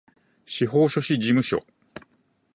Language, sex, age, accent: Japanese, male, 40-49, 標準語